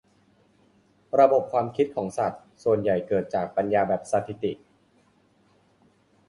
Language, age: Thai, 19-29